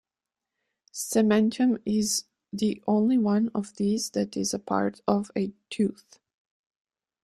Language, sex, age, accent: English, female, 19-29, United States English